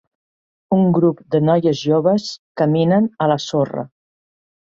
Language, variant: Catalan, Central